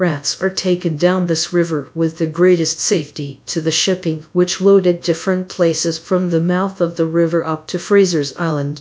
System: TTS, GradTTS